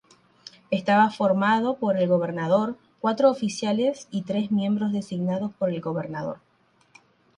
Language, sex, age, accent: Spanish, female, 19-29, Rioplatense: Argentina, Uruguay, este de Bolivia, Paraguay